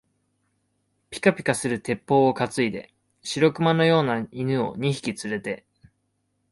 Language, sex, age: Japanese, male, 19-29